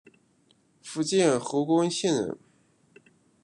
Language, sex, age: Chinese, male, 30-39